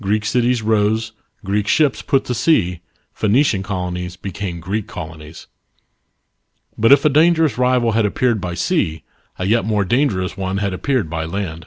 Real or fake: real